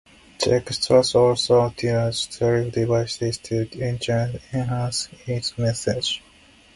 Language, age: English, 19-29